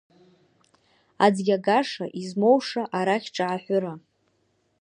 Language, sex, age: Abkhazian, female, 19-29